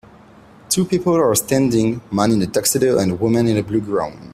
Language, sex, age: English, male, 19-29